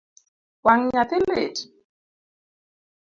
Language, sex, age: Luo (Kenya and Tanzania), female, 30-39